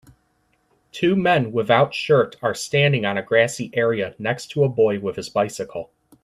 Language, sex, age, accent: English, male, 19-29, United States English